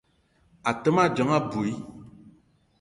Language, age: Eton (Cameroon), 30-39